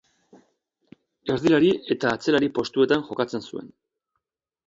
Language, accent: Basque, Erdialdekoa edo Nafarra (Gipuzkoa, Nafarroa)